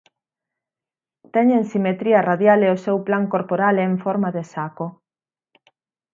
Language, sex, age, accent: Galician, female, 19-29, Atlántico (seseo e gheada); Normativo (estándar)